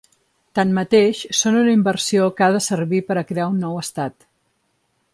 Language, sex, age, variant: Catalan, female, 40-49, Central